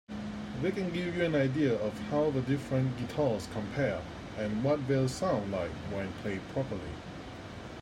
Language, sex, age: English, male, 30-39